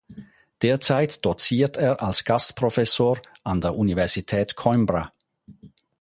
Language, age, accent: German, 50-59, Schweizerdeutsch